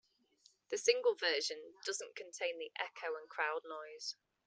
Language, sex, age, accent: English, female, 30-39, England English